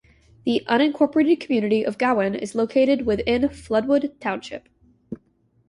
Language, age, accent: English, 19-29, United States English